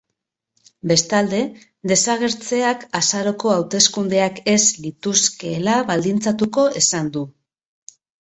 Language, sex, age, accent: Basque, female, 40-49, Mendebalekoa (Araba, Bizkaia, Gipuzkoako mendebaleko herri batzuk)